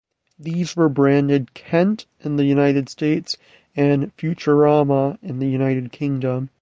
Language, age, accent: English, 19-29, United States English